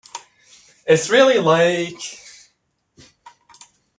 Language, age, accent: English, 19-29, United States English